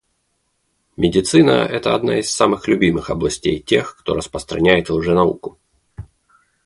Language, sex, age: Russian, male, 30-39